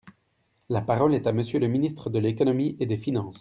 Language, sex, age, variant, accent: French, male, 30-39, Français d'Europe, Français de Belgique